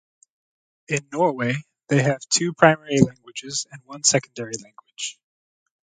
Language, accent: English, United States English